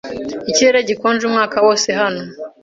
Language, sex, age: Kinyarwanda, female, 19-29